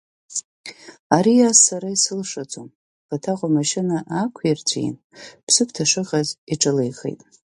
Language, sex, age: Abkhazian, female, 30-39